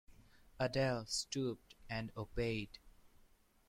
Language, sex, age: English, male, 19-29